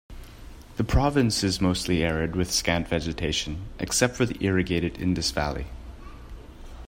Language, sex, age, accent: English, male, 19-29, United States English